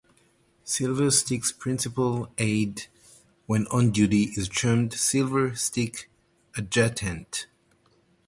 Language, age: English, 40-49